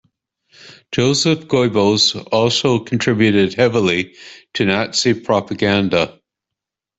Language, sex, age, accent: English, male, 70-79, Canadian English